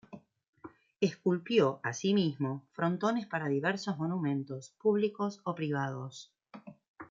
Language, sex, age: Spanish, female, 50-59